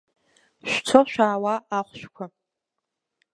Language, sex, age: Abkhazian, female, under 19